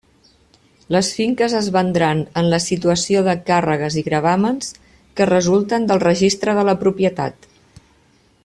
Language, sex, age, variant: Catalan, female, 50-59, Central